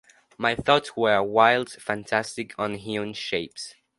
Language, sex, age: English, male, under 19